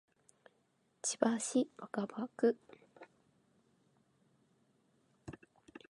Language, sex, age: Japanese, female, 19-29